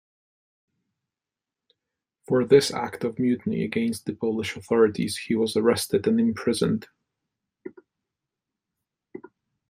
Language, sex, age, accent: English, male, 30-39, United States English